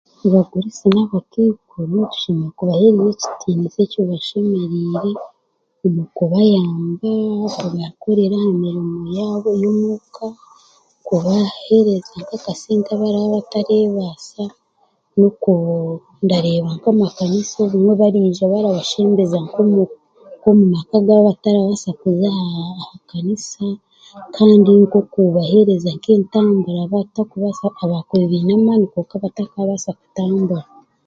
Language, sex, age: Chiga, male, 30-39